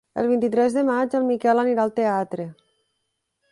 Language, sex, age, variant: Catalan, female, 30-39, Nord-Occidental